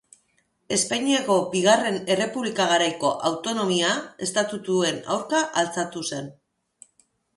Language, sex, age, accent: Basque, female, 40-49, Mendebalekoa (Araba, Bizkaia, Gipuzkoako mendebaleko herri batzuk)